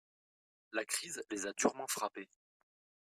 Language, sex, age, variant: French, male, 30-39, Français de métropole